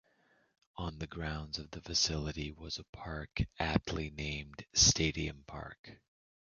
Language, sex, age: English, male, 30-39